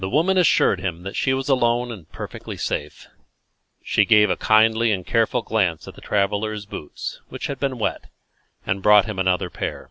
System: none